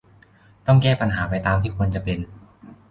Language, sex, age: Thai, male, 19-29